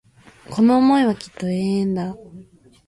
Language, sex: Japanese, female